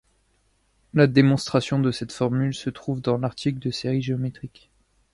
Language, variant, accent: French, Français de métropole, Parisien